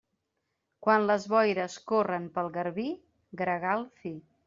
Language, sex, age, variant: Catalan, female, 40-49, Central